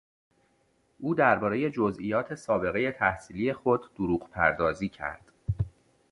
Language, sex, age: Persian, male, 30-39